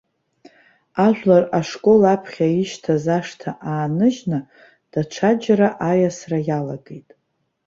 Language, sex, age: Abkhazian, female, 40-49